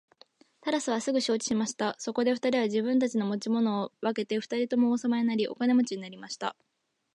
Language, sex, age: Japanese, female, under 19